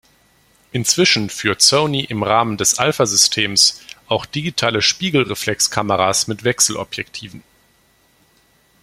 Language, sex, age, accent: German, male, 19-29, Deutschland Deutsch